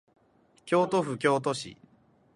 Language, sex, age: Japanese, male, 19-29